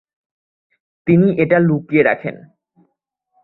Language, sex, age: Bengali, male, under 19